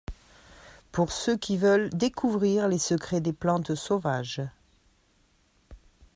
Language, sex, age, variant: French, female, 60-69, Français de métropole